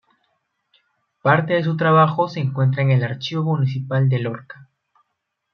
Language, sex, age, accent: Spanish, male, 19-29, Andino-Pacífico: Colombia, Perú, Ecuador, oeste de Bolivia y Venezuela andina